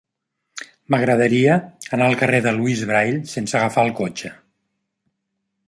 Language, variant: Catalan, Central